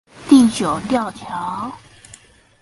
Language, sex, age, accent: Chinese, female, under 19, 出生地：新北市